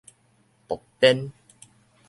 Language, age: Min Nan Chinese, 19-29